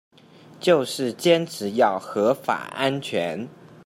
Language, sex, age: Chinese, male, 19-29